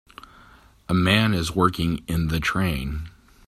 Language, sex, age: English, male, 40-49